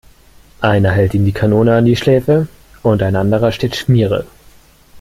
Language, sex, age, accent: German, male, 19-29, Deutschland Deutsch